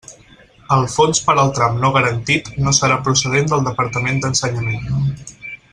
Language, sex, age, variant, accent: Catalan, male, 19-29, Central, central; Barceloní